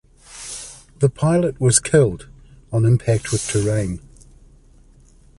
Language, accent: English, New Zealand English